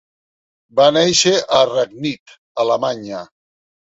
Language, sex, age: Catalan, male, 50-59